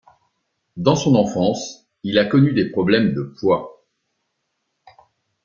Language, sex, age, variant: French, male, 50-59, Français de métropole